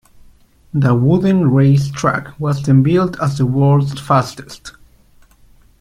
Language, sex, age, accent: English, male, 19-29, United States English